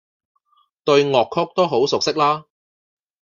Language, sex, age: Cantonese, male, 40-49